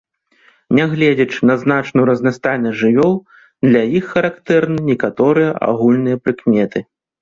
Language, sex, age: Belarusian, male, 30-39